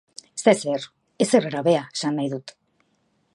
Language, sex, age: Basque, female, 50-59